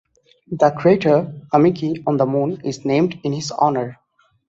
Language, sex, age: English, male, 19-29